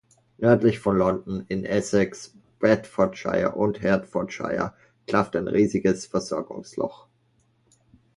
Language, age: German, 30-39